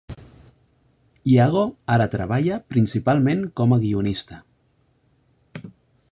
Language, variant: Catalan, Central